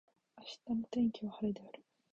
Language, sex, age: Japanese, female, 19-29